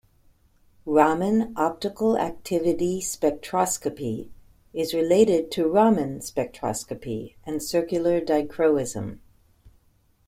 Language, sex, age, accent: English, female, 60-69, United States English